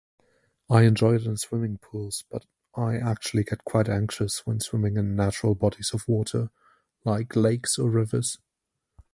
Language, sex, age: English, male, 19-29